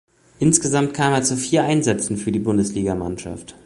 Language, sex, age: German, male, 19-29